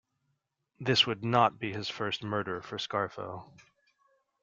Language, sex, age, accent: English, male, 30-39, United States English